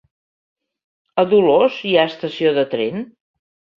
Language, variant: Catalan, Central